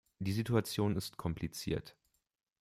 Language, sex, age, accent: German, male, 19-29, Deutschland Deutsch